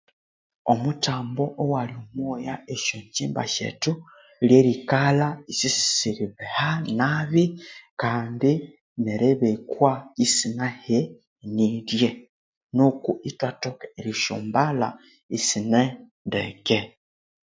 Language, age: Konzo, 19-29